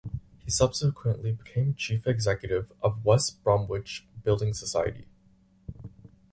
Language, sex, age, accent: English, male, 19-29, Canadian English